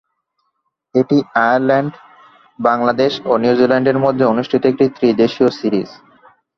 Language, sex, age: Bengali, male, under 19